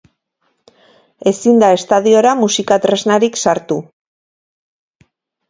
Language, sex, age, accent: Basque, female, 40-49, Mendebalekoa (Araba, Bizkaia, Gipuzkoako mendebaleko herri batzuk)